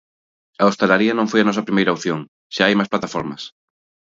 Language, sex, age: Galician, male, 30-39